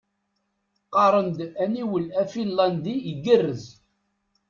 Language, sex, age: Kabyle, male, 60-69